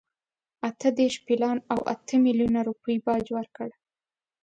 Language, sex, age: Pashto, female, 19-29